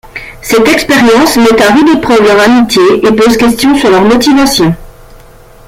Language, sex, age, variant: French, female, 50-59, Français de métropole